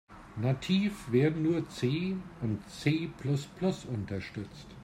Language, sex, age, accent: German, male, 50-59, Deutschland Deutsch